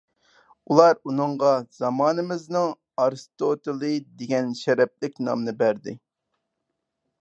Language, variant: Uyghur, ئۇيغۇر تىلى